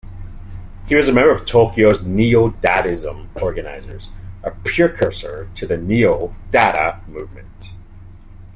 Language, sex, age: English, male, 40-49